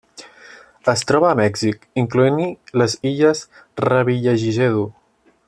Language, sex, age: Catalan, male, 19-29